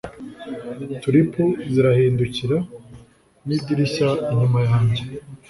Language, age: Kinyarwanda, 19-29